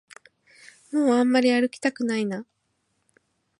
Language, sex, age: Japanese, female, 19-29